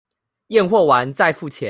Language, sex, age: Chinese, male, 19-29